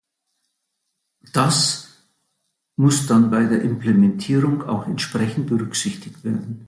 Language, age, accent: German, 70-79, Deutschland Deutsch